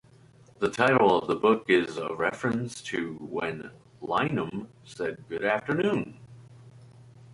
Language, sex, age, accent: English, male, 30-39, United States English